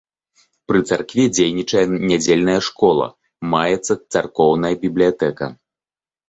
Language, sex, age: Belarusian, male, 30-39